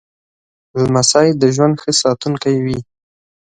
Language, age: Pashto, 19-29